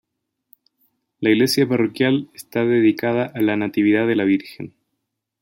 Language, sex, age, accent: Spanish, male, 19-29, Chileno: Chile, Cuyo